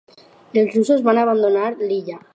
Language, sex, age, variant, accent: Catalan, female, under 19, Alacantí, valencià